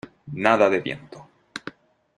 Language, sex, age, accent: Spanish, male, 19-29, Chileno: Chile, Cuyo